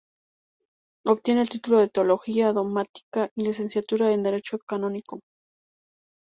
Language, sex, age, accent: Spanish, female, 30-39, México